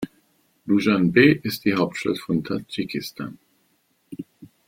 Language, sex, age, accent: German, male, 60-69, Deutschland Deutsch